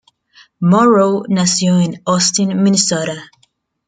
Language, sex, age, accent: Spanish, female, 19-29, México